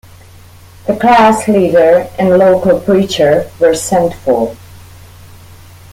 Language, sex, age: English, female, 30-39